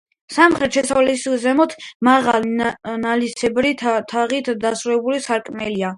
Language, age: Georgian, under 19